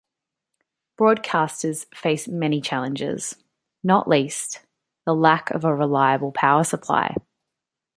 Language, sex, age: English, female, 19-29